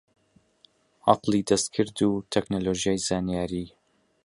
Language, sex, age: Central Kurdish, male, 19-29